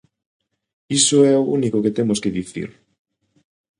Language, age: Galician, 30-39